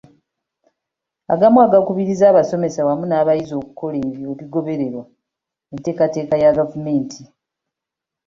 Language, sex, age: Ganda, female, 19-29